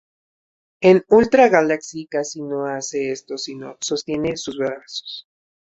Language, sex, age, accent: Spanish, male, 19-29, México